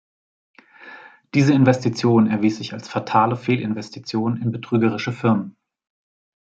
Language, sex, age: German, male, 40-49